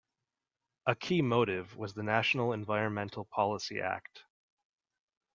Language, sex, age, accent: English, male, 30-39, United States English